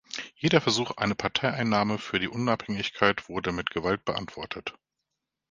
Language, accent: German, Deutschland Deutsch